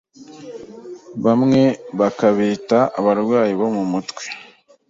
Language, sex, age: Kinyarwanda, male, 19-29